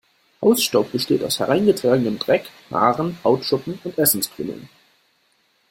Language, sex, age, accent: German, male, under 19, Deutschland Deutsch